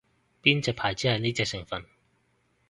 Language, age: Cantonese, 30-39